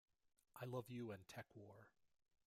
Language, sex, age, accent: English, male, 30-39, United States English